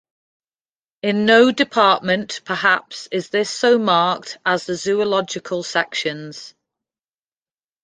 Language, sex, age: English, female, 40-49